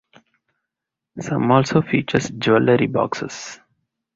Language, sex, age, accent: English, male, 30-39, India and South Asia (India, Pakistan, Sri Lanka)